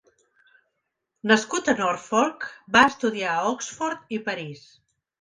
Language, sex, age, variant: Catalan, female, 50-59, Central